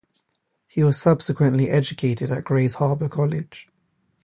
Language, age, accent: English, 19-29, England English; London English